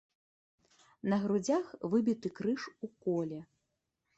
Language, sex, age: Belarusian, female, 19-29